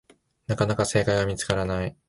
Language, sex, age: Japanese, male, 19-29